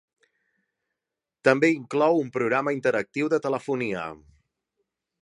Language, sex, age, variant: Catalan, male, 30-39, Central